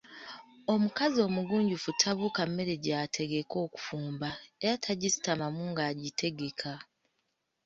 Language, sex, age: Ganda, female, 19-29